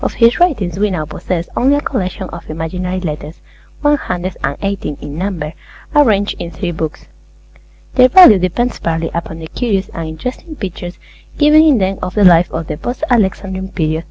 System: none